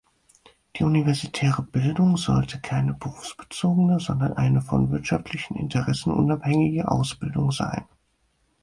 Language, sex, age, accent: German, male, 19-29, Deutschland Deutsch